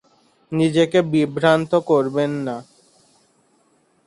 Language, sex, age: Bengali, male, 19-29